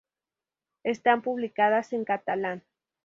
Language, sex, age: Spanish, female, 19-29